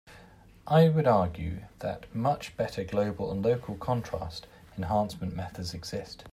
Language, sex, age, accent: English, male, 30-39, England English